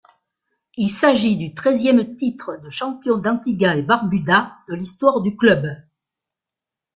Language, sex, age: French, female, 60-69